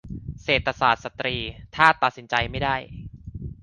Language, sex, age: Thai, male, 19-29